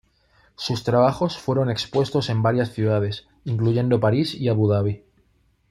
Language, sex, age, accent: Spanish, male, 30-39, España: Norte peninsular (Asturias, Castilla y León, Cantabria, País Vasco, Navarra, Aragón, La Rioja, Guadalajara, Cuenca)